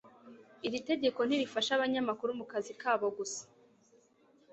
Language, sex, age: Kinyarwanda, female, under 19